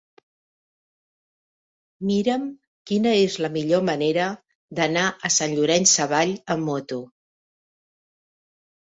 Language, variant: Catalan, Central